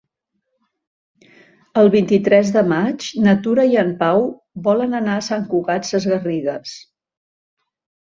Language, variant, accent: Catalan, Central, central